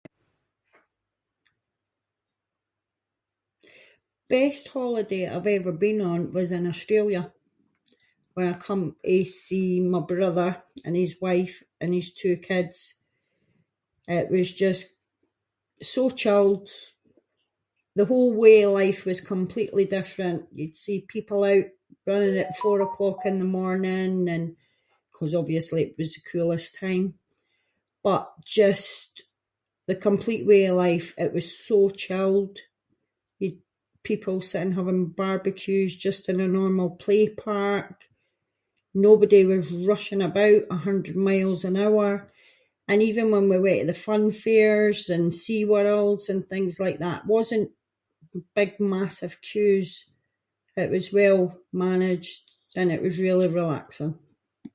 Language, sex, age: Scots, female, 50-59